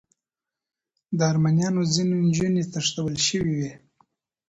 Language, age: Pashto, 30-39